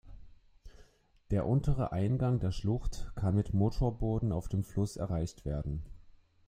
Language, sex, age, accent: German, male, 30-39, Deutschland Deutsch